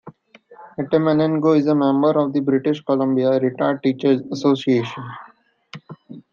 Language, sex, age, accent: English, male, 19-29, India and South Asia (India, Pakistan, Sri Lanka)